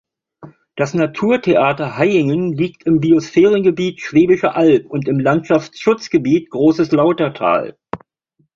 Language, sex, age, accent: German, male, 50-59, Deutschland Deutsch